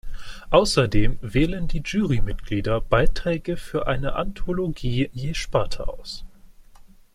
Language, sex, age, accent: German, male, 19-29, Deutschland Deutsch